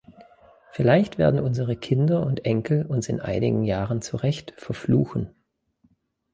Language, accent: German, Deutschland Deutsch